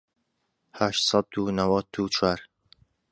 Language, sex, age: Central Kurdish, male, 30-39